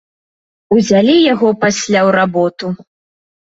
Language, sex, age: Belarusian, female, 19-29